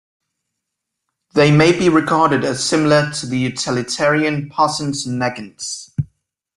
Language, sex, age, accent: English, male, 19-29, England English